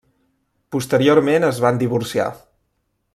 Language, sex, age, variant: Catalan, male, 19-29, Central